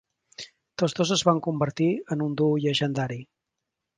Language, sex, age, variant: Catalan, male, 50-59, Central